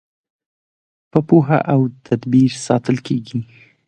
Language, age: Pashto, 19-29